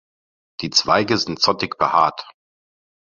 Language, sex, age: German, male, 30-39